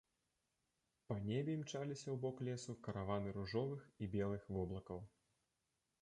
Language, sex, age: Belarusian, male, 19-29